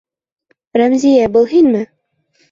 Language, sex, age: Bashkir, female, 19-29